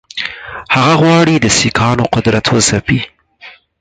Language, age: Pashto, 19-29